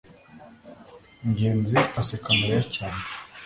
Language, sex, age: Kinyarwanda, male, 19-29